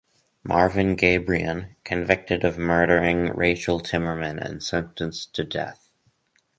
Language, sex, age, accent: English, male, 19-29, United States English